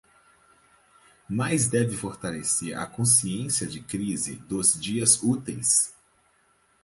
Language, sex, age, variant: Portuguese, male, 30-39, Portuguese (Brasil)